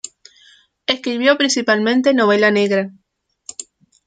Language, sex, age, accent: Spanish, female, 19-29, Rioplatense: Argentina, Uruguay, este de Bolivia, Paraguay